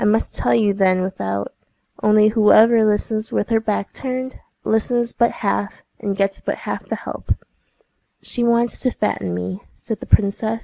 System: none